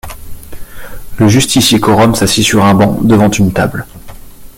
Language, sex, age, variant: French, male, 30-39, Français de métropole